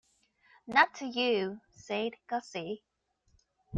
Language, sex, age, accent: English, female, 30-39, United States English